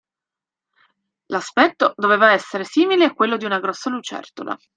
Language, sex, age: Italian, female, 19-29